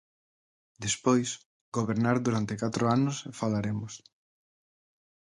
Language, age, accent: Galician, 30-39, Normativo (estándar)